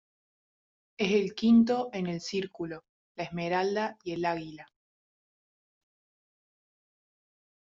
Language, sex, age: Spanish, female, 19-29